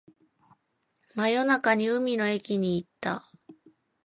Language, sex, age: Japanese, female, 19-29